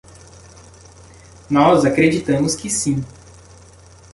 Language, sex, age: Portuguese, male, 19-29